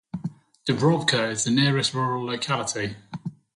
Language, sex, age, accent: English, male, 30-39, England English